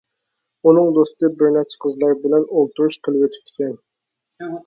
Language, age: Uyghur, 19-29